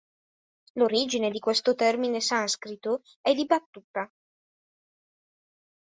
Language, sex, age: Italian, male, under 19